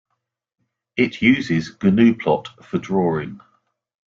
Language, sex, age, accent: English, male, 50-59, England English